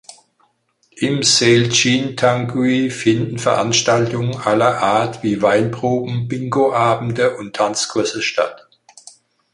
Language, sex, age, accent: German, male, 60-69, Deutschland Deutsch